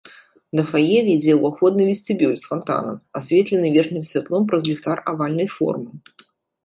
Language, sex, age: Belarusian, female, 30-39